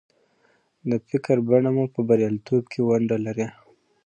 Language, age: Pashto, 19-29